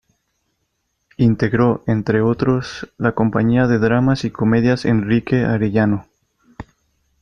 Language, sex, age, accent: Spanish, male, 19-29, México